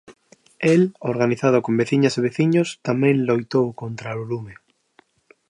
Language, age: Galician, under 19